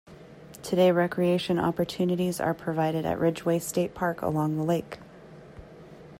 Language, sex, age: English, female, 30-39